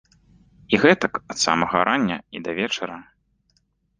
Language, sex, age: Belarusian, male, 19-29